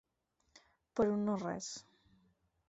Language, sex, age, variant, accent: Catalan, female, 19-29, Balear, menorquí